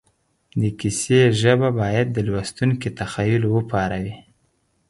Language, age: Pashto, 30-39